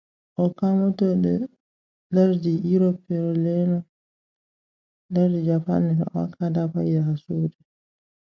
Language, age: English, 19-29